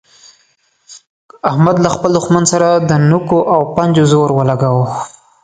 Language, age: Pashto, 19-29